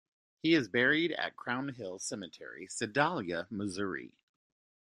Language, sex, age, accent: English, male, 30-39, United States English